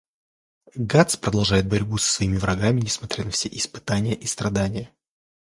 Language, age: Russian, 19-29